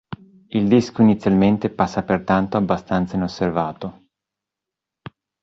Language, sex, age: Italian, male, 40-49